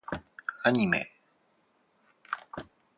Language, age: Japanese, 50-59